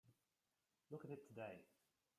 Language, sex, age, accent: English, male, 30-39, Irish English